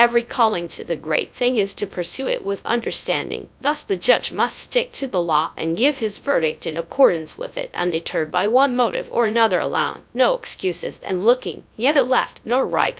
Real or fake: fake